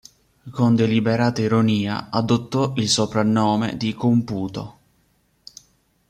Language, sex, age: Italian, male, 19-29